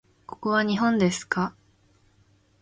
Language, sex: Japanese, female